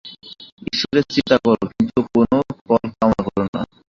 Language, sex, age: Bengali, male, 19-29